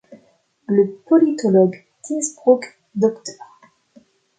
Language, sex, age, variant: French, female, 19-29, Français de métropole